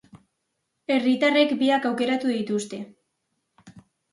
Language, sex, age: Basque, female, under 19